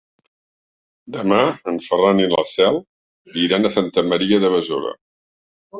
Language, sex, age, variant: Catalan, male, 60-69, Central